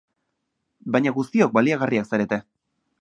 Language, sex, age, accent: Basque, male, 30-39, Mendebalekoa (Araba, Bizkaia, Gipuzkoako mendebaleko herri batzuk)